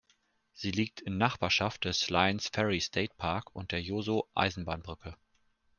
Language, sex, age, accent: German, male, 19-29, Deutschland Deutsch